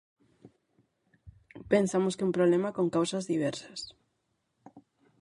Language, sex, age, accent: Galician, female, 30-39, Oriental (común en zona oriental); Normativo (estándar)